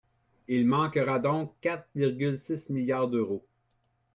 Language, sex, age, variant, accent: French, male, 40-49, Français d'Amérique du Nord, Français du Canada